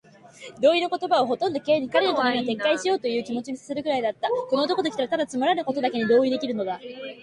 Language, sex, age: Japanese, female, 19-29